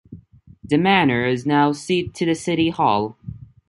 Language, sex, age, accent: English, male, under 19, United States English